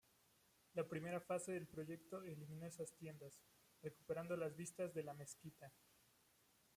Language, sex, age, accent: Spanish, male, 19-29, México